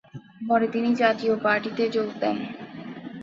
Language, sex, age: Bengali, female, 19-29